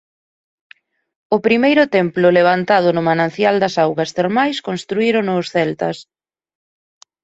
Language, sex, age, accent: Galician, female, 30-39, Normativo (estándar)